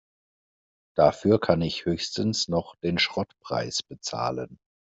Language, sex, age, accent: German, male, 30-39, Deutschland Deutsch